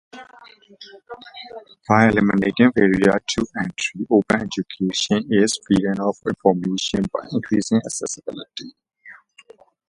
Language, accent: English, United States English